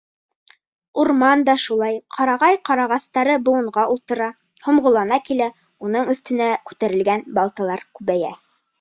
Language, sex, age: Bashkir, female, under 19